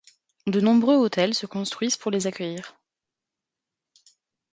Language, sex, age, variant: French, female, 19-29, Français de métropole